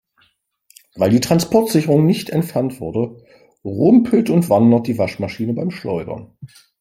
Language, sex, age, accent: German, male, 40-49, Deutschland Deutsch